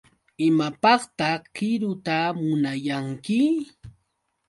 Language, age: Yauyos Quechua, 30-39